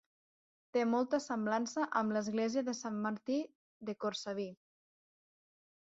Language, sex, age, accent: Catalan, female, 19-29, central; nord-occidental